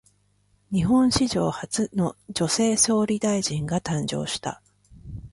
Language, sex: Japanese, female